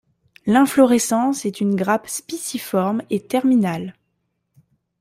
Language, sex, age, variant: French, female, 19-29, Français de métropole